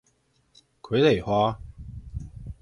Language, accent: Chinese, 出生地：高雄市